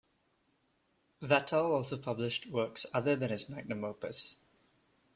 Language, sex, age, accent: English, male, 30-39, Singaporean English